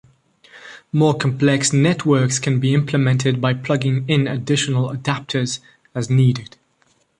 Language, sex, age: English, male, 19-29